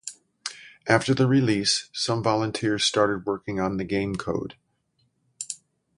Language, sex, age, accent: English, male, 60-69, United States English